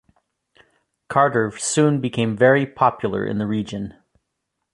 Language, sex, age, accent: English, male, 30-39, United States English